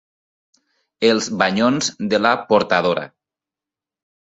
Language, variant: Catalan, Nord-Occidental